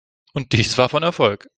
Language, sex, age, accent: German, male, 30-39, Deutschland Deutsch